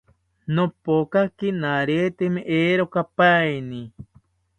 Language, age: South Ucayali Ashéninka, 30-39